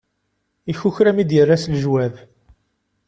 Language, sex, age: Kabyle, male, 30-39